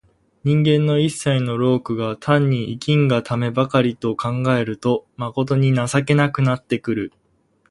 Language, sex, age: Japanese, male, under 19